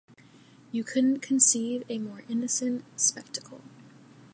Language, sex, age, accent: English, female, 19-29, United States English